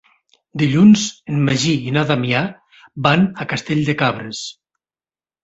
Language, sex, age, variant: Catalan, male, 60-69, Nord-Occidental